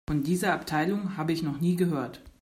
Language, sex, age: German, female, 30-39